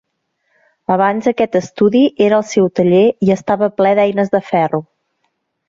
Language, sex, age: Catalan, female, 40-49